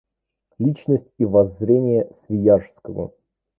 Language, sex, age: Russian, male, 19-29